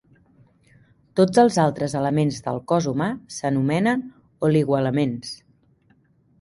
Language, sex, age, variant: Catalan, female, 30-39, Central